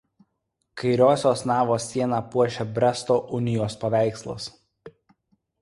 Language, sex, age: Lithuanian, male, 19-29